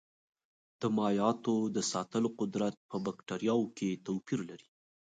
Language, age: Pashto, 19-29